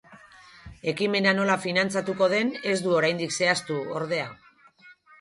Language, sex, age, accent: Basque, female, 40-49, Erdialdekoa edo Nafarra (Gipuzkoa, Nafarroa)